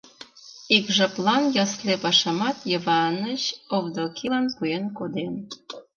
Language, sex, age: Mari, female, 40-49